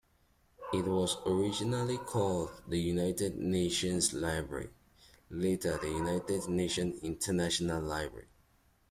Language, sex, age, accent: English, male, 19-29, England English